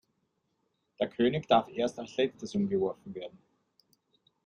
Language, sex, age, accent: German, male, 40-49, Österreichisches Deutsch